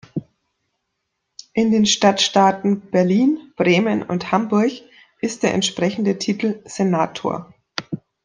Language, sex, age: German, female, 30-39